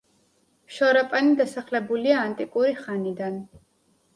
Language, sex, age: Georgian, female, 19-29